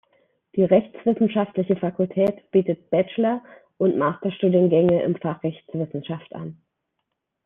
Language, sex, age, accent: German, female, 30-39, Deutschland Deutsch